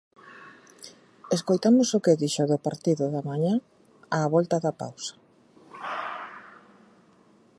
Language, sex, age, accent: Galician, female, 50-59, Central (gheada)